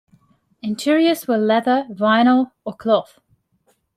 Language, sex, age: English, female, 19-29